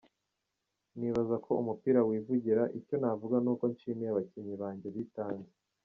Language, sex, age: Kinyarwanda, male, 19-29